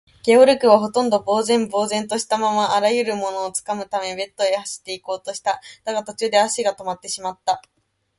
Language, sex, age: Japanese, female, 19-29